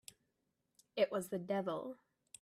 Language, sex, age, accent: English, female, 19-29, England English